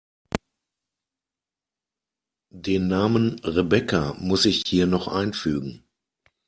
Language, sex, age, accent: German, male, 40-49, Deutschland Deutsch